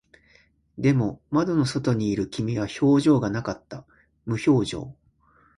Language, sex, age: Japanese, male, 30-39